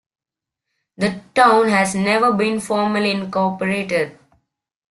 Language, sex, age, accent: English, male, under 19, England English